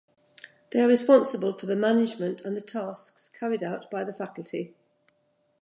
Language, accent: English, England English